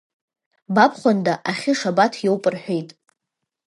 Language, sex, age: Abkhazian, female, 19-29